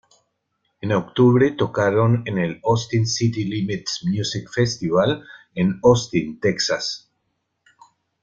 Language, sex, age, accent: Spanish, male, 50-59, Rioplatense: Argentina, Uruguay, este de Bolivia, Paraguay